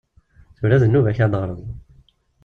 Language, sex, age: Kabyle, male, 19-29